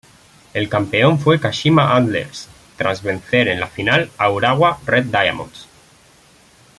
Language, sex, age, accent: Spanish, male, 19-29, España: Centro-Sur peninsular (Madrid, Toledo, Castilla-La Mancha)